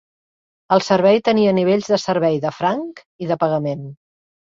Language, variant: Catalan, Central